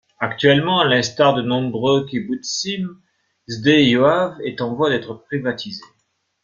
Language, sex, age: French, male, 50-59